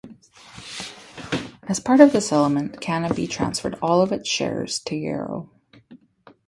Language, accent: English, Canadian English